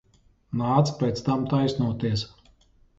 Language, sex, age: Latvian, male, 40-49